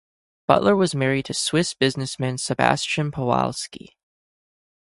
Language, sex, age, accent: English, male, 19-29, United States English